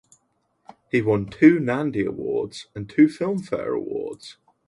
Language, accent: English, England English